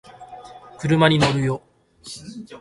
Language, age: Japanese, 19-29